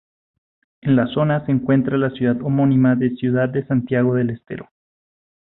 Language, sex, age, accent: Spanish, male, 30-39, Andino-Pacífico: Colombia, Perú, Ecuador, oeste de Bolivia y Venezuela andina